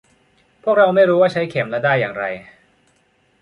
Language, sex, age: Thai, male, 19-29